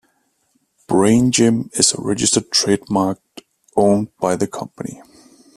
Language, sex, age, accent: English, male, 30-39, United States English